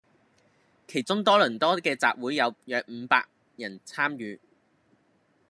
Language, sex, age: Cantonese, female, 19-29